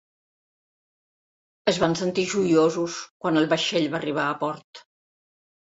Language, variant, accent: Catalan, Central, central